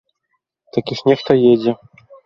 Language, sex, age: Belarusian, male, 19-29